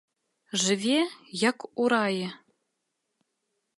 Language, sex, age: Belarusian, female, 19-29